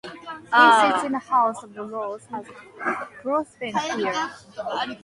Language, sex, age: English, female, 19-29